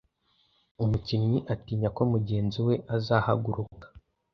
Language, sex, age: Kinyarwanda, male, under 19